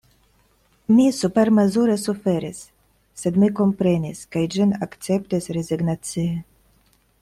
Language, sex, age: Esperanto, female, 30-39